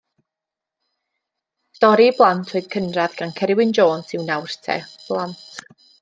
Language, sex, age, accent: Welsh, female, 19-29, Y Deyrnas Unedig Cymraeg